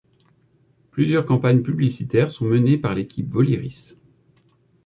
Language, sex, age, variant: French, male, 30-39, Français de métropole